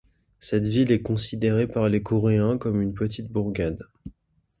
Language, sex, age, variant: French, male, 19-29, Français de métropole